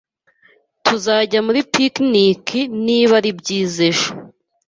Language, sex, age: Kinyarwanda, female, 19-29